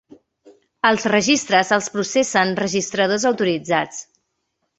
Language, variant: Catalan, Central